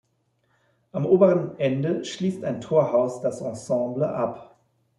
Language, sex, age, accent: German, male, 40-49, Deutschland Deutsch